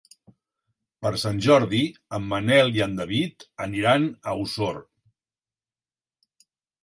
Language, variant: Catalan, Septentrional